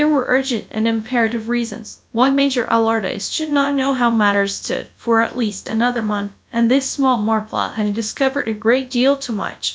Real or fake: fake